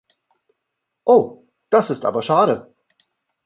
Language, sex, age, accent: German, male, 50-59, Deutschland Deutsch